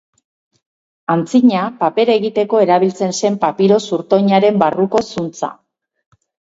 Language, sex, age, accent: Basque, female, 50-59, Erdialdekoa edo Nafarra (Gipuzkoa, Nafarroa)